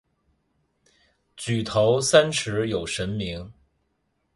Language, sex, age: Chinese, male, 19-29